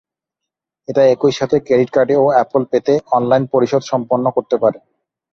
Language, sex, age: Bengali, male, 30-39